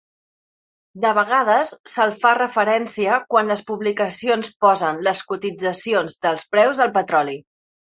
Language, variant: Catalan, Central